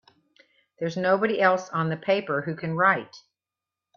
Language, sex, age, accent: English, female, 50-59, United States English